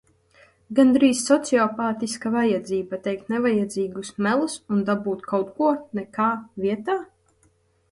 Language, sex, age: Latvian, female, 19-29